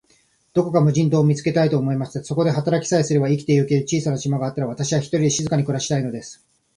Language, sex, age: Japanese, male, 30-39